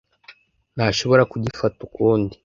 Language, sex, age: Kinyarwanda, male, under 19